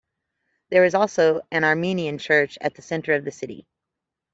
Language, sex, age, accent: English, female, 50-59, United States English